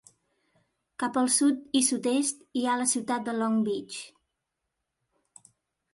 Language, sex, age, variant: Catalan, female, 40-49, Central